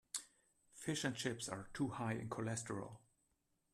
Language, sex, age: English, male, 50-59